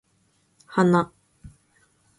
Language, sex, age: Japanese, female, 19-29